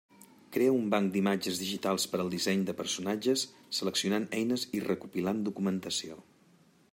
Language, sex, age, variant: Catalan, male, 40-49, Central